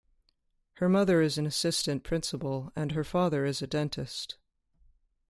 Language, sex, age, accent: English, female, 30-39, United States English